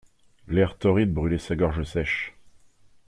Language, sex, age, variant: French, male, 30-39, Français de métropole